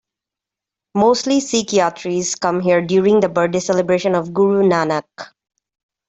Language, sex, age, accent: English, female, 19-29, England English